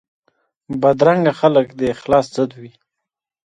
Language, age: Pashto, 30-39